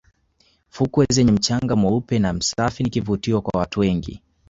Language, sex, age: Swahili, male, 19-29